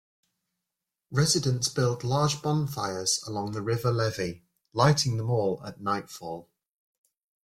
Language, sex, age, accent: English, male, 30-39, England English